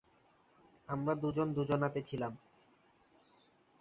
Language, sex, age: Bengali, male, 19-29